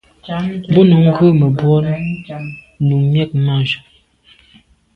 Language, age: Medumba, 30-39